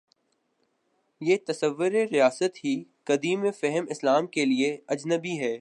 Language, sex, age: Urdu, male, 19-29